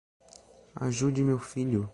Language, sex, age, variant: Portuguese, male, 19-29, Portuguese (Brasil)